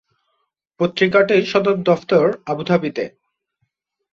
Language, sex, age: Bengali, male, 19-29